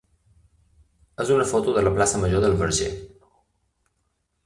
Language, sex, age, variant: Catalan, male, 30-39, Balear